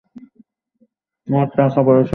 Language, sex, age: Bengali, male, under 19